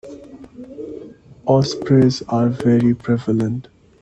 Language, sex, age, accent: English, male, 19-29, India and South Asia (India, Pakistan, Sri Lanka)